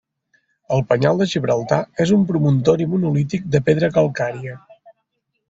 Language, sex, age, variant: Catalan, male, 30-39, Septentrional